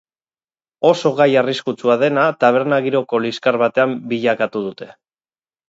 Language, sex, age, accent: Basque, male, 40-49, Mendebalekoa (Araba, Bizkaia, Gipuzkoako mendebaleko herri batzuk)